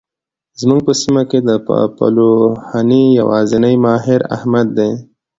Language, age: Pashto, 19-29